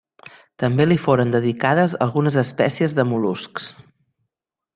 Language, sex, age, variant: Catalan, female, 40-49, Central